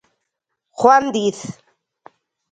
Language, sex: Galician, female